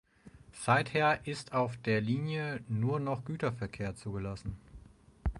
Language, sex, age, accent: German, male, 30-39, Deutschland Deutsch